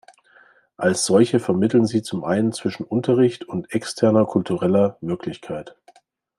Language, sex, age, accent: German, male, 40-49, Deutschland Deutsch